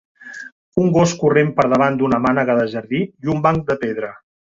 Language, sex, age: Catalan, male, 50-59